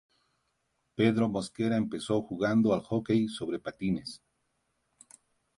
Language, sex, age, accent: Spanish, male, 40-49, Andino-Pacífico: Colombia, Perú, Ecuador, oeste de Bolivia y Venezuela andina